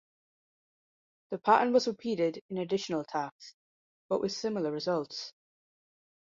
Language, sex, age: English, female, under 19